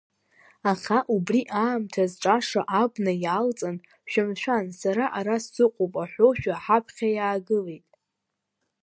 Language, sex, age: Abkhazian, female, under 19